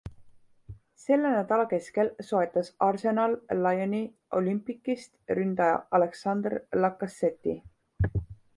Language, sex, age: Estonian, female, 19-29